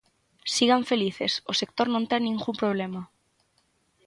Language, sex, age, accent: Galician, female, 19-29, Central (gheada); Normativo (estándar)